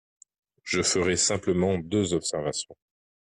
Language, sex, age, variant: French, male, 30-39, Français de métropole